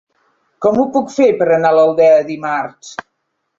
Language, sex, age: Catalan, female, 60-69